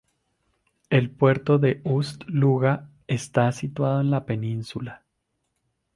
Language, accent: Spanish, Caribe: Cuba, Venezuela, Puerto Rico, República Dominicana, Panamá, Colombia caribeña, México caribeño, Costa del golfo de México